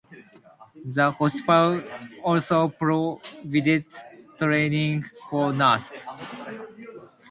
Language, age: English, under 19